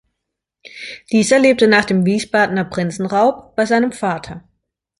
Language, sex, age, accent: German, female, 19-29, Deutschland Deutsch